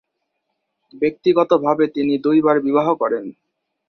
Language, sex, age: Bengali, male, 19-29